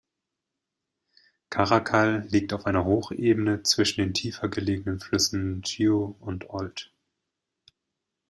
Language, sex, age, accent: German, male, 30-39, Deutschland Deutsch